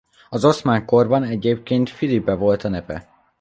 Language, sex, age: Hungarian, male, under 19